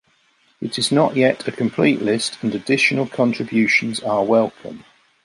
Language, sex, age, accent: English, male, 50-59, England English